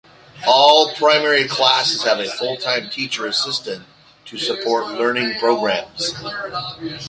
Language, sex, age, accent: English, male, 50-59, United States English